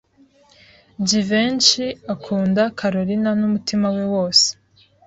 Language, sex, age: Kinyarwanda, female, 19-29